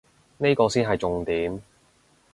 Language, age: Cantonese, 19-29